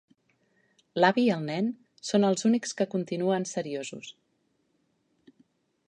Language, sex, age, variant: Catalan, female, 40-49, Central